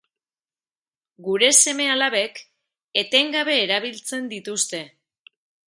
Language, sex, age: Basque, female, 40-49